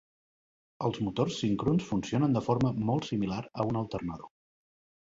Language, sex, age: Catalan, male, 50-59